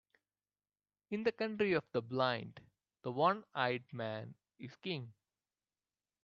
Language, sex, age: English, male, 19-29